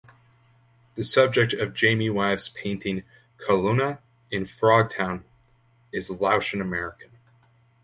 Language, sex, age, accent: English, male, 19-29, Canadian English